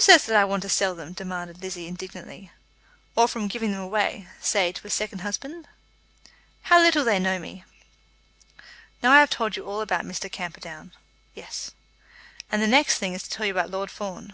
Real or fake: real